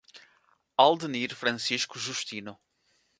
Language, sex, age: Portuguese, male, 30-39